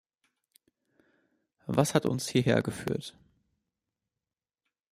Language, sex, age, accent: German, male, 19-29, Deutschland Deutsch